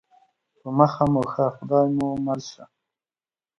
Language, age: Pashto, 30-39